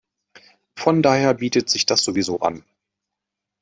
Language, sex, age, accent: German, male, 30-39, Deutschland Deutsch